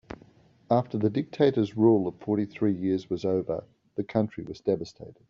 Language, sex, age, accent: English, male, 50-59, Australian English